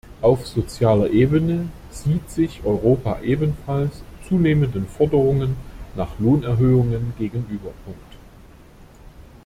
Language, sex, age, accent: German, male, 40-49, Deutschland Deutsch